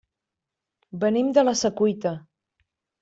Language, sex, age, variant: Catalan, female, 40-49, Central